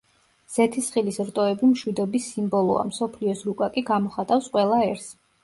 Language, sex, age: Georgian, female, 30-39